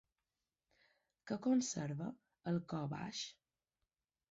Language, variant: Catalan, Balear